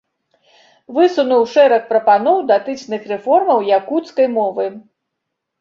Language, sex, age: Belarusian, female, 60-69